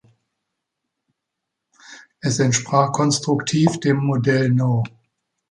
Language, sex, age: German, male, 60-69